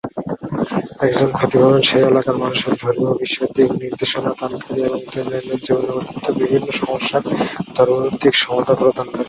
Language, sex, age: Bengali, male, 19-29